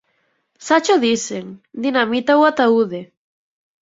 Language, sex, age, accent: Galician, female, 19-29, Atlántico (seseo e gheada)